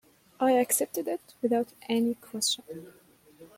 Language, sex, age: English, female, 19-29